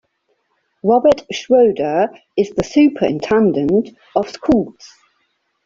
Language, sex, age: English, female, 40-49